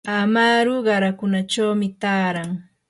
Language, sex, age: Yanahuanca Pasco Quechua, female, 30-39